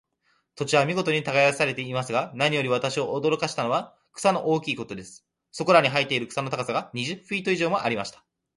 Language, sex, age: Japanese, male, 19-29